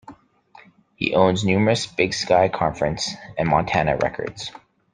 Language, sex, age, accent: English, male, 30-39, Canadian English